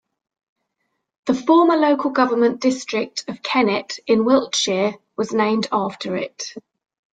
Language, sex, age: English, female, 50-59